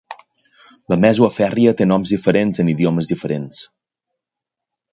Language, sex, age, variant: Catalan, male, 30-39, Central